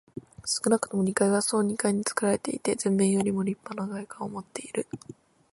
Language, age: Japanese, under 19